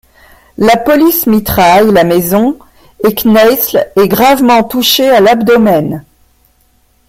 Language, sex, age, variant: French, female, 50-59, Français de métropole